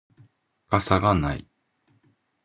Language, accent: Japanese, 日本人